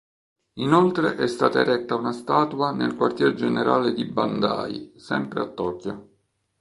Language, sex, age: Italian, male, 50-59